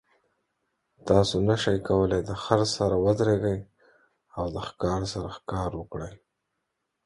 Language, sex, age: Pashto, male, 40-49